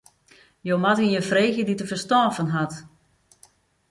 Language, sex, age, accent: Western Frisian, female, 40-49, Wâldfrysk